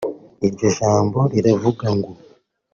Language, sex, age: Kinyarwanda, male, 19-29